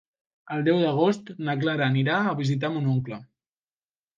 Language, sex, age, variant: Catalan, male, under 19, Central